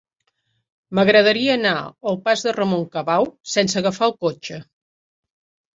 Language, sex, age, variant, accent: Catalan, female, 50-59, Septentrional, Empordanès